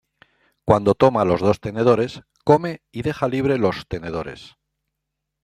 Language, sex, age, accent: Spanish, male, 60-69, España: Centro-Sur peninsular (Madrid, Toledo, Castilla-La Mancha)